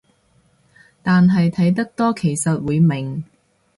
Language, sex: Cantonese, female